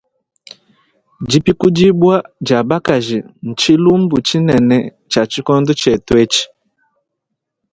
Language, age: Luba-Lulua, 19-29